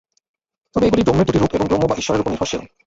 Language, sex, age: Bengali, male, 19-29